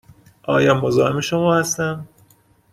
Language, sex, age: Persian, male, 30-39